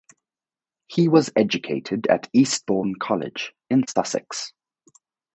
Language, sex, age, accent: English, male, 30-39, United States English